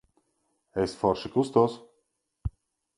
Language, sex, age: Latvian, male, 40-49